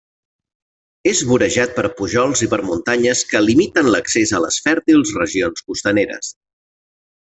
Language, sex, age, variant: Catalan, male, 40-49, Central